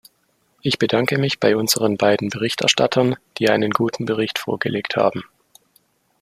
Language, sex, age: German, male, 30-39